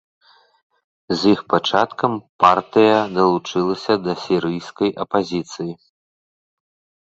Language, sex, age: Belarusian, male, 30-39